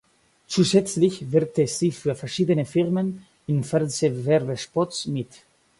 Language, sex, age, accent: German, male, under 19, Deutschland Deutsch